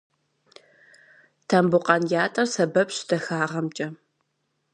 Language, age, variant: Kabardian, 19-29, Адыгэбзэ (Къэбэрдей, Кирил, псоми зэдай)